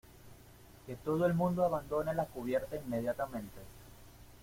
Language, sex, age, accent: Spanish, male, 30-39, Caribe: Cuba, Venezuela, Puerto Rico, República Dominicana, Panamá, Colombia caribeña, México caribeño, Costa del golfo de México